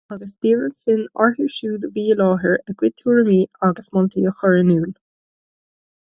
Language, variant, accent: Irish, Gaeilge na Mumhan, Cainteoir líofa, ní ó dhúchas